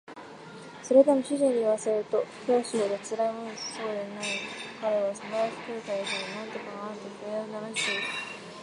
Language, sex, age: Japanese, female, 19-29